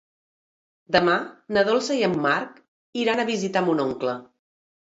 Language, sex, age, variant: Catalan, female, 40-49, Central